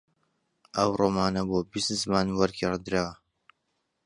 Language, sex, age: Central Kurdish, male, 30-39